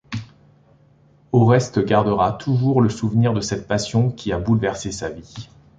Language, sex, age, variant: French, male, 40-49, Français de métropole